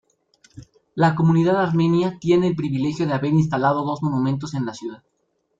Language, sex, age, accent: Spanish, male, 19-29, México